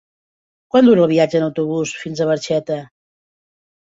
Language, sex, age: Catalan, female, 50-59